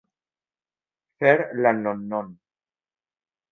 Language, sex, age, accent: Catalan, male, under 19, valencià